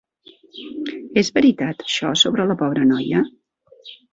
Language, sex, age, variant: Catalan, female, 60-69, Central